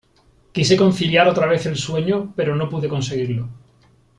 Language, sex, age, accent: Spanish, male, 40-49, España: Sur peninsular (Andalucia, Extremadura, Murcia)